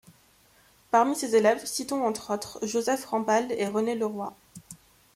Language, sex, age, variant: French, female, 19-29, Français de métropole